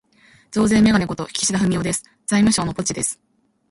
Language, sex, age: Japanese, female, 19-29